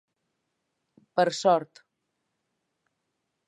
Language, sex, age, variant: Catalan, female, 60-69, Central